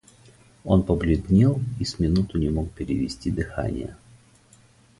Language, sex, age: Russian, male, 40-49